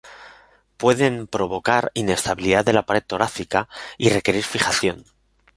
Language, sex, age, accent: Spanish, male, 40-49, España: Centro-Sur peninsular (Madrid, Toledo, Castilla-La Mancha)